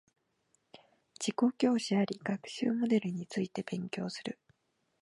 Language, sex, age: Japanese, female, 19-29